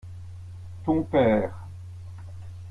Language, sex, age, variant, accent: French, male, 70-79, Français d'Europe, Français de Belgique